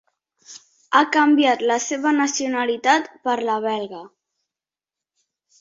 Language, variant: Catalan, Central